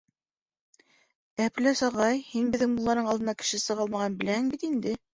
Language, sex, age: Bashkir, female, 60-69